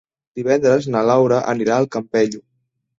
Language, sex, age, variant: Catalan, male, 19-29, Central